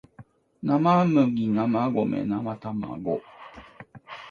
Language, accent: Japanese, 標準語